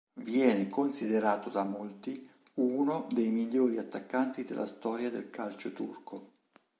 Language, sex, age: Italian, male, 50-59